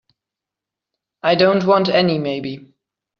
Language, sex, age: English, male, under 19